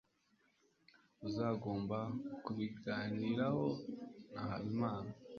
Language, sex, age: Kinyarwanda, male, 30-39